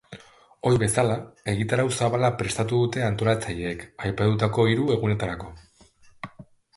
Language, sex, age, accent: Basque, male, 30-39, Mendebalekoa (Araba, Bizkaia, Gipuzkoako mendebaleko herri batzuk)